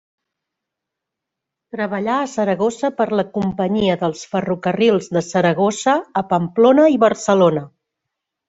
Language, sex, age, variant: Catalan, female, 40-49, Central